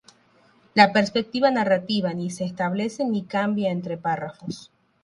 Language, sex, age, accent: Spanish, female, 19-29, Rioplatense: Argentina, Uruguay, este de Bolivia, Paraguay